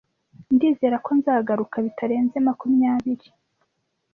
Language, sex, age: Kinyarwanda, female, 30-39